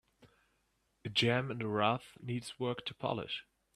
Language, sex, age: English, male, under 19